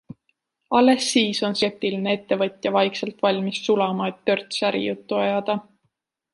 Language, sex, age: Estonian, female, 19-29